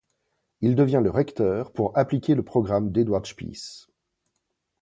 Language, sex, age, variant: French, male, 40-49, Français de métropole